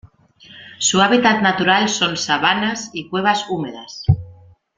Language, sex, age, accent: Spanish, female, 30-39, España: Centro-Sur peninsular (Madrid, Toledo, Castilla-La Mancha)